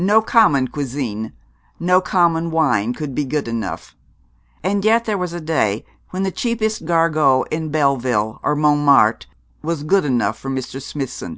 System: none